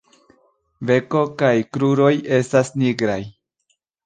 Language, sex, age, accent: Esperanto, male, 19-29, Internacia